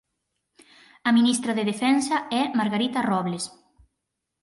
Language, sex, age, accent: Galician, female, 19-29, Central (sen gheada)